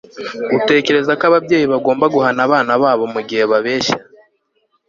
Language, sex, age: Kinyarwanda, male, 19-29